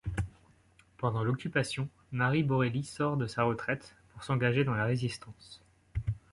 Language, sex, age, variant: French, male, 19-29, Français de métropole